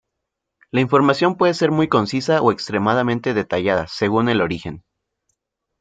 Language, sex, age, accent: Spanish, male, 19-29, México